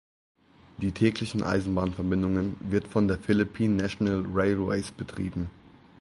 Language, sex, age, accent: German, male, 19-29, Deutschland Deutsch